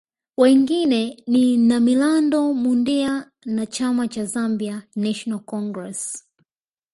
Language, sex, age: Swahili, male, 19-29